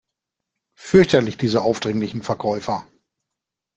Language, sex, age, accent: German, male, 40-49, Deutschland Deutsch